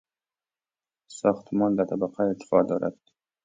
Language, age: Persian, 30-39